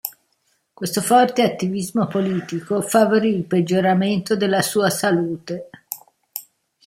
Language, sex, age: Italian, female, 60-69